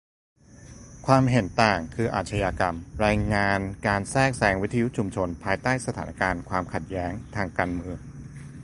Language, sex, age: Thai, male, 40-49